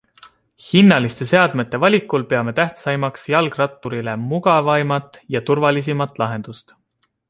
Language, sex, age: Estonian, male, 30-39